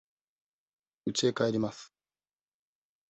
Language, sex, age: Japanese, male, 40-49